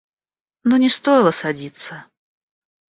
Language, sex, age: Russian, female, 40-49